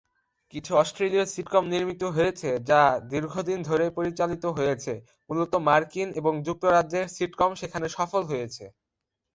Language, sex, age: Bengali, male, 19-29